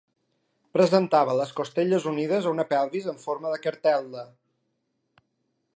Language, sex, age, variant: Catalan, male, 40-49, Balear